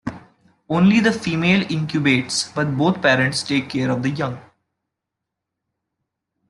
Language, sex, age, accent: English, male, 19-29, India and South Asia (India, Pakistan, Sri Lanka)